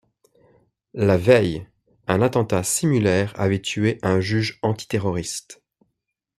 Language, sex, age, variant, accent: French, male, 19-29, Français d'Europe, Français de Belgique